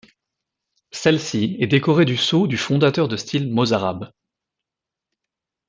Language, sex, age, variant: French, male, 30-39, Français de métropole